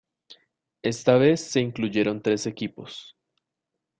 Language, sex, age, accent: Spanish, male, 19-29, Caribe: Cuba, Venezuela, Puerto Rico, República Dominicana, Panamá, Colombia caribeña, México caribeño, Costa del golfo de México